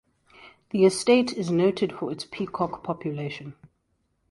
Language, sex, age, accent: English, female, 30-39, Southern African (South Africa, Zimbabwe, Namibia)